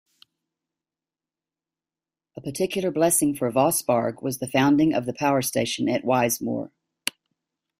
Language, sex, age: English, female, 60-69